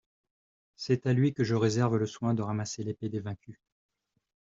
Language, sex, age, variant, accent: French, male, 30-39, Français des départements et régions d'outre-mer, Français de La Réunion